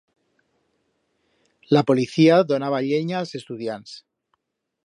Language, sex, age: Aragonese, male, 40-49